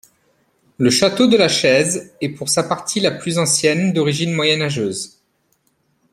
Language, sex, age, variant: French, male, 40-49, Français de métropole